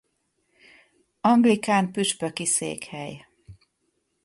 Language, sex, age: Hungarian, female, 50-59